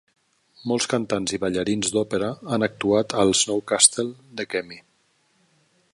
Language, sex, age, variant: Catalan, male, 50-59, Nord-Occidental